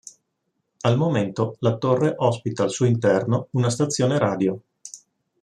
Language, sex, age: Italian, male, 50-59